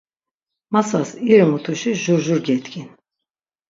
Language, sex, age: Laz, female, 60-69